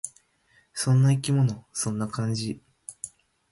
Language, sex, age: Japanese, male, 19-29